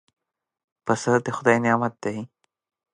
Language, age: Pashto, 19-29